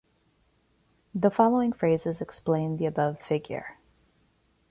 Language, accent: English, United States English